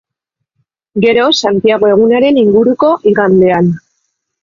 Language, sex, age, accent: Basque, female, 30-39, Mendebalekoa (Araba, Bizkaia, Gipuzkoako mendebaleko herri batzuk)